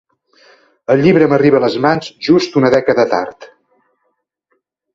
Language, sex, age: Catalan, male, 50-59